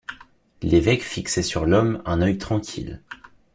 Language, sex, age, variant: French, male, 19-29, Français de métropole